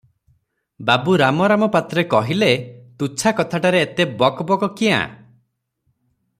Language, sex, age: Odia, male, 30-39